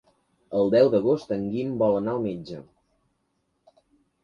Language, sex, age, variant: Catalan, male, under 19, Central